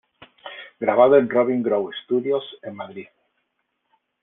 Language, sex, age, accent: Spanish, male, 50-59, España: Sur peninsular (Andalucia, Extremadura, Murcia)